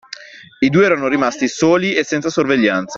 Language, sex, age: Italian, male, 19-29